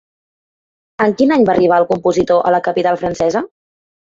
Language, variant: Catalan, Central